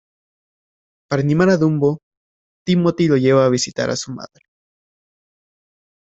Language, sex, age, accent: Spanish, male, 19-29, América central